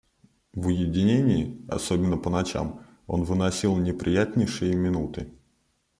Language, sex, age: Russian, male, 30-39